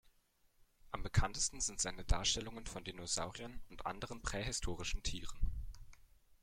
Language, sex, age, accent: German, male, under 19, Deutschland Deutsch